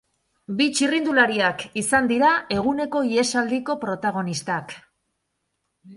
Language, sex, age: Basque, female, 50-59